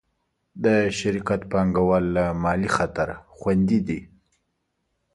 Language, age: Pashto, 30-39